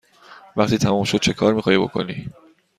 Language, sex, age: Persian, male, 30-39